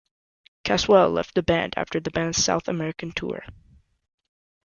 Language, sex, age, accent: English, male, under 19, United States English